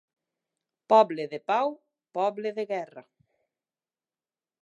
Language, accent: Catalan, valencià